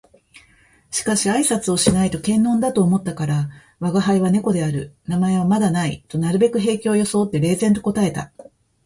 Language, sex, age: Japanese, female, 50-59